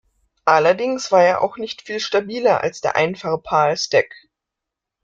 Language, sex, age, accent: German, female, 19-29, Deutschland Deutsch